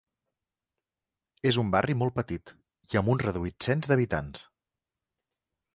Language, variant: Catalan, Central